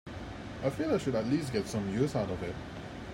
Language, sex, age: English, male, 30-39